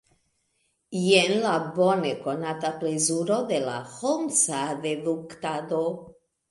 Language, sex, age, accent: Esperanto, female, 50-59, Internacia